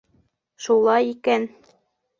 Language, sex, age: Bashkir, female, under 19